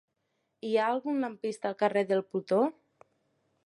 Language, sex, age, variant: Catalan, female, 19-29, Septentrional